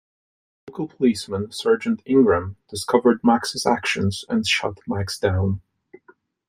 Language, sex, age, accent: English, male, 30-39, United States English